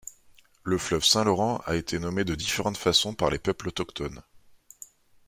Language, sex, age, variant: French, male, 30-39, Français de métropole